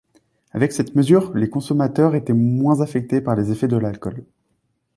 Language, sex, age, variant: French, male, 19-29, Français de métropole